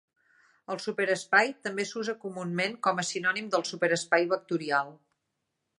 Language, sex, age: Catalan, female, 50-59